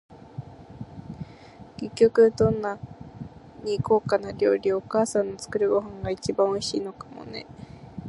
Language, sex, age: Japanese, female, 19-29